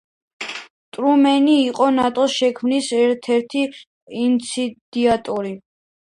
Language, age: Georgian, under 19